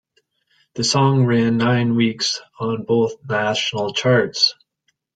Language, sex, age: English, male, 30-39